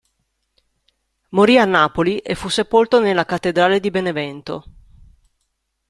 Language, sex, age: Italian, female, 30-39